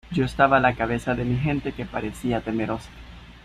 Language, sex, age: Spanish, male, 30-39